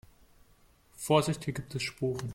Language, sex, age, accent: German, male, 19-29, Deutschland Deutsch